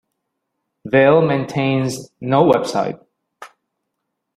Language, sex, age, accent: English, male, 30-39, United States English